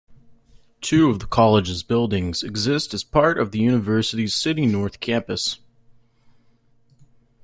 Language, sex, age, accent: English, male, under 19, United States English